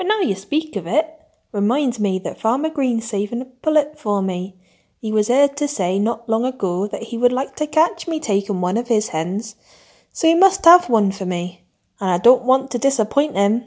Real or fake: real